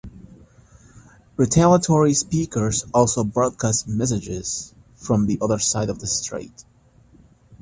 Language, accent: English, United States English